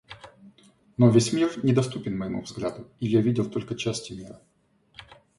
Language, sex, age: Russian, male, 40-49